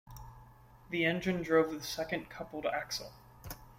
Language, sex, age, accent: English, male, 19-29, United States English